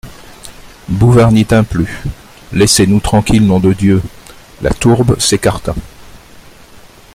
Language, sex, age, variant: French, male, 60-69, Français de métropole